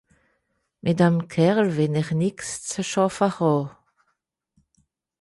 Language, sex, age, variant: Swiss German, female, 50-59, Südniederàlemmànisch (Kolmer, Gawìller, Mìlhüüsa, Àltkìrich, usw.)